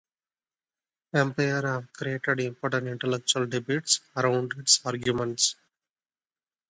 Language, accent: English, India and South Asia (India, Pakistan, Sri Lanka)